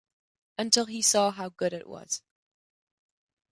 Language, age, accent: English, 19-29, United States English